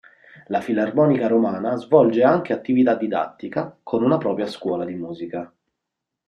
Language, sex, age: Italian, male, 30-39